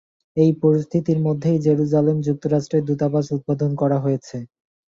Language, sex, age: Bengali, male, 19-29